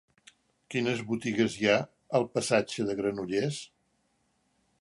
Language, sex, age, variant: Catalan, male, 70-79, Central